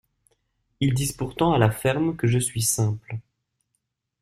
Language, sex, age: French, male, 19-29